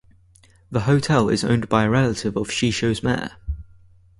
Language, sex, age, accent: English, male, 19-29, England English